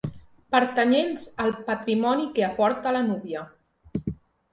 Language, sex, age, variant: Catalan, female, 19-29, Central